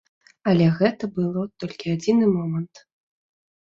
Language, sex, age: Belarusian, female, 30-39